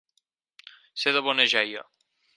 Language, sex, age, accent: Catalan, male, 19-29, Garrotxi